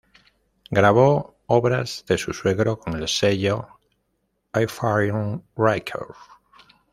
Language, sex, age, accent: Spanish, male, 50-59, España: Norte peninsular (Asturias, Castilla y León, Cantabria, País Vasco, Navarra, Aragón, La Rioja, Guadalajara, Cuenca)